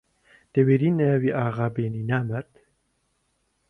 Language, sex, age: Central Kurdish, male, 30-39